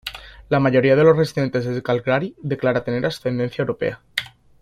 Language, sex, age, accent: Spanish, male, 19-29, España: Sur peninsular (Andalucia, Extremadura, Murcia)